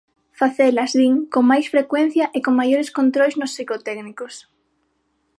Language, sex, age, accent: Galician, female, under 19, Normativo (estándar); Neofalante